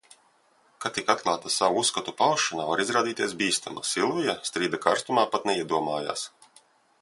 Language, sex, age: Latvian, male, 30-39